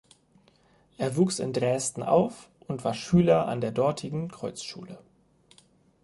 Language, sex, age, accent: German, male, 19-29, Deutschland Deutsch